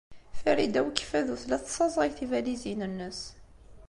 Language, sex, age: Kabyle, female, 19-29